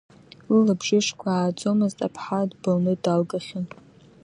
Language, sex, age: Abkhazian, female, under 19